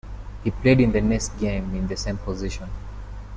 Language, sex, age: English, male, 19-29